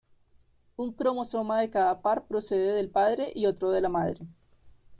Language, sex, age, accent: Spanish, female, 19-29, Andino-Pacífico: Colombia, Perú, Ecuador, oeste de Bolivia y Venezuela andina